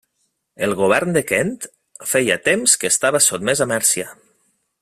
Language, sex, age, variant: Catalan, male, 30-39, Nord-Occidental